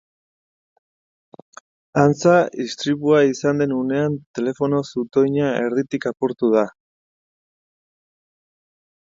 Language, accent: Basque, Erdialdekoa edo Nafarra (Gipuzkoa, Nafarroa)